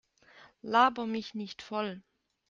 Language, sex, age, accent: German, female, 19-29, Deutschland Deutsch